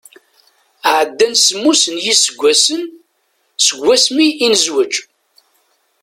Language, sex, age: Kabyle, female, 60-69